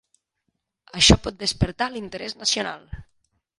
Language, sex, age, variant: Catalan, female, 19-29, Nord-Occidental